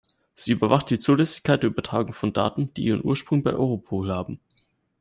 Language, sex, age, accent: German, male, 19-29, Deutschland Deutsch